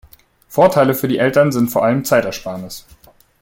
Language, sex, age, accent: German, male, 19-29, Deutschland Deutsch